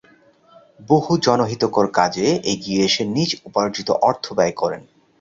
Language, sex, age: Bengali, male, 30-39